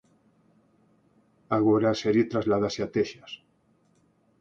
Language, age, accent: Galician, 50-59, Central (gheada)